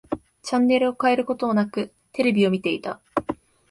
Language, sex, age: Japanese, female, 19-29